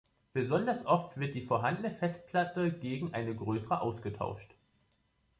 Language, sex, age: German, male, 19-29